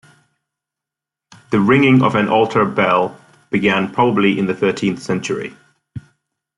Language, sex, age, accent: English, male, 19-29, England English